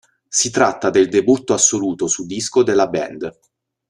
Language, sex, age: Italian, male, 30-39